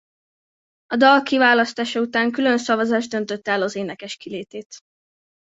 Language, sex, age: Hungarian, female, under 19